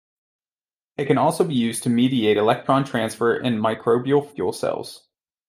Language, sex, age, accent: English, male, 19-29, United States English